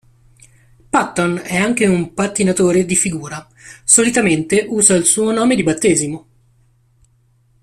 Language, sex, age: Italian, male, 30-39